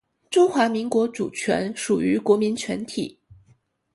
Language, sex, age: Chinese, female, 19-29